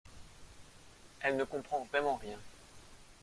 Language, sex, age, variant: French, male, 30-39, Français de métropole